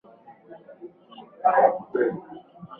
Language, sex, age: Swahili, male, 19-29